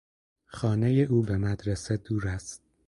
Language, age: Persian, 19-29